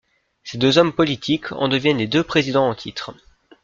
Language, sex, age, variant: French, female, 19-29, Français de métropole